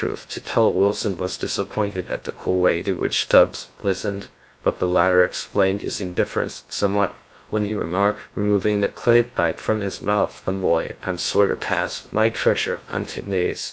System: TTS, GlowTTS